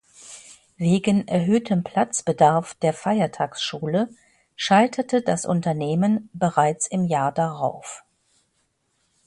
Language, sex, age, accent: German, female, 60-69, Deutschland Deutsch